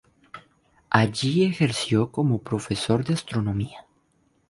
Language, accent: Spanish, Caribe: Cuba, Venezuela, Puerto Rico, República Dominicana, Panamá, Colombia caribeña, México caribeño, Costa del golfo de México